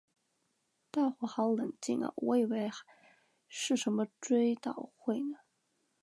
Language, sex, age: Chinese, female, 19-29